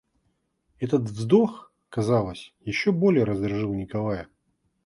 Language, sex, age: Russian, male, 40-49